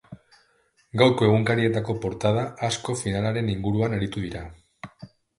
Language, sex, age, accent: Basque, male, 30-39, Mendebalekoa (Araba, Bizkaia, Gipuzkoako mendebaleko herri batzuk)